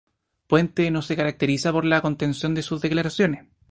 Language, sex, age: Spanish, male, 19-29